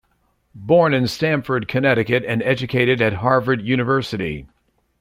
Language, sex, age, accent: English, male, 60-69, United States English